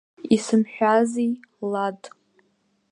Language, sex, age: Abkhazian, female, under 19